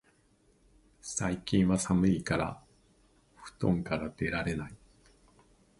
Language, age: Japanese, 40-49